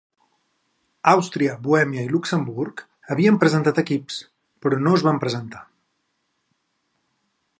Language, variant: Catalan, Central